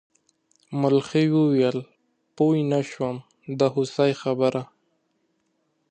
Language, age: Pashto, 19-29